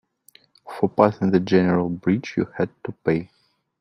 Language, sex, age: English, male, 30-39